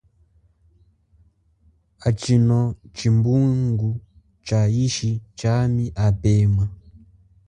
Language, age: Chokwe, 19-29